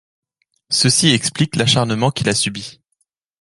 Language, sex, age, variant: French, male, 19-29, Français de métropole